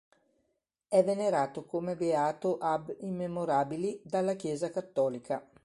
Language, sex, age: Italian, female, 60-69